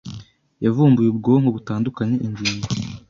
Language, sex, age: Kinyarwanda, male, 30-39